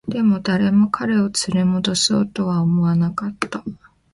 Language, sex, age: Japanese, female, 19-29